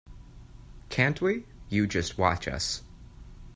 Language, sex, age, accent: English, male, 19-29, United States English